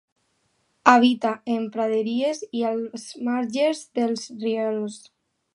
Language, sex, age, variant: Catalan, female, under 19, Alacantí